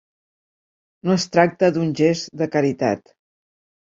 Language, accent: Catalan, Barceloní